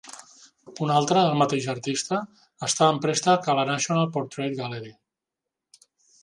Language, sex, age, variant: Catalan, male, 50-59, Central